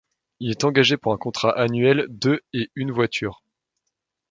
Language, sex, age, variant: French, male, 19-29, Français de métropole